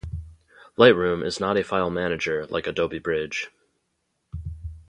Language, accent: English, United States English